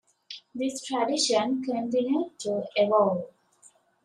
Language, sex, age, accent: English, female, 19-29, England English